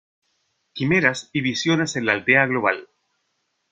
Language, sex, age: Spanish, male, 50-59